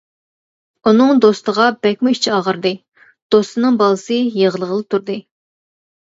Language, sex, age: Uyghur, female, 40-49